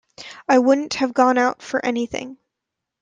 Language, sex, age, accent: English, female, 19-29, United States English